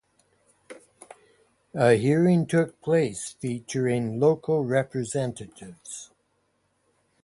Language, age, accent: English, 70-79, Canadian English